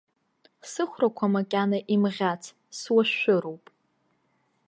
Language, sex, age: Abkhazian, female, 19-29